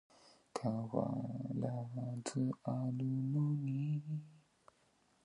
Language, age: Adamawa Fulfulde, 19-29